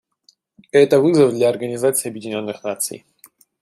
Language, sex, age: Russian, male, 19-29